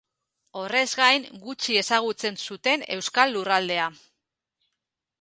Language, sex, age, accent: Basque, female, 40-49, Mendebalekoa (Araba, Bizkaia, Gipuzkoako mendebaleko herri batzuk)